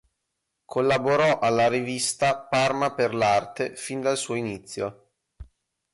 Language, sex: Italian, male